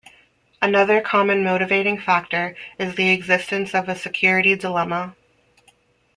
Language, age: English, 30-39